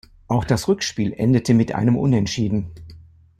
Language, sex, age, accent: German, male, 70-79, Deutschland Deutsch